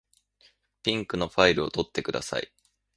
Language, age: Japanese, 19-29